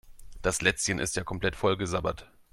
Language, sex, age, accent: German, male, 40-49, Deutschland Deutsch